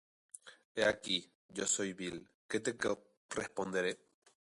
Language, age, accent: Spanish, 19-29, España: Islas Canarias; Rioplatense: Argentina, Uruguay, este de Bolivia, Paraguay